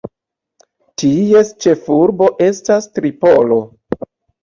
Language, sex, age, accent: Esperanto, male, 30-39, Internacia